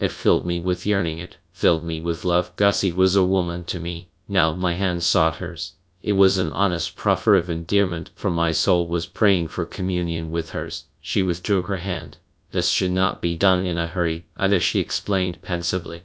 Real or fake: fake